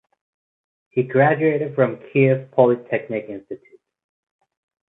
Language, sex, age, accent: English, male, 30-39, Canadian English